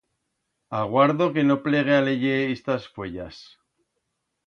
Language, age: Aragonese, 50-59